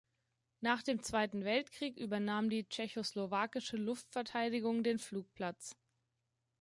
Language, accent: German, Deutschland Deutsch